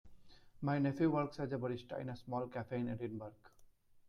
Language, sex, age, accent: English, male, 19-29, India and South Asia (India, Pakistan, Sri Lanka)